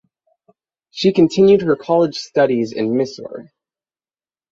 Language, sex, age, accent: English, male, under 19, United States English